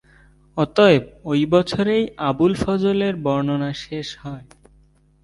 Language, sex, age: Bengali, male, 19-29